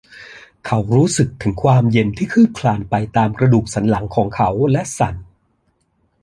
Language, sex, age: Thai, male, 40-49